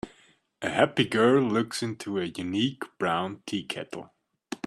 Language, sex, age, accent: English, male, 19-29, United States English